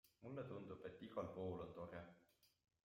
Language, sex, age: Estonian, male, 30-39